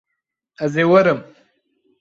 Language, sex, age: Kurdish, male, 30-39